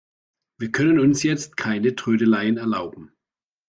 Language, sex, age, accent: German, male, 40-49, Deutschland Deutsch